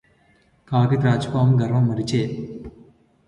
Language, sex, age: Telugu, male, under 19